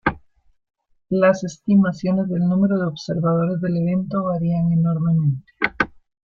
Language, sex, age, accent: Spanish, female, 60-69, América central